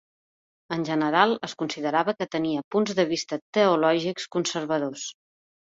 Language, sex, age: Catalan, female, 40-49